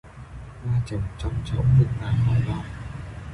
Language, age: Vietnamese, 19-29